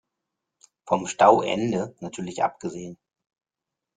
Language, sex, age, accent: German, male, 50-59, Deutschland Deutsch